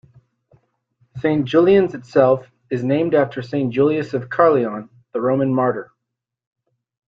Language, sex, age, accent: English, male, 30-39, United States English